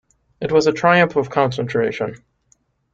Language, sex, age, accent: English, male, 19-29, United States English